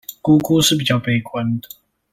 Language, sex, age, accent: Chinese, male, 19-29, 出生地：臺北市